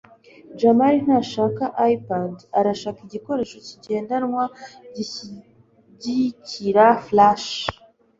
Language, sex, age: Kinyarwanda, female, 19-29